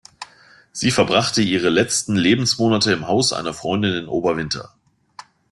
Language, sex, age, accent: German, male, 40-49, Deutschland Deutsch